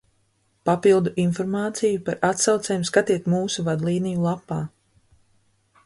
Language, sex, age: Latvian, female, 30-39